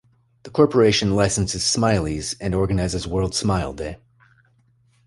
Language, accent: English, United States English